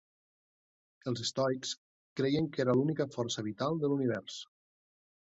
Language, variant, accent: Catalan, Nord-Occidental, Lleida